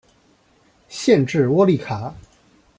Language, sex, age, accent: Chinese, male, 19-29, 出生地：江苏省